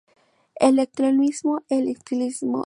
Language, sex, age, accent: Spanish, female, under 19, México